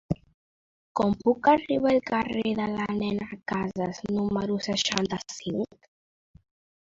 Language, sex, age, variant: Catalan, female, under 19, Central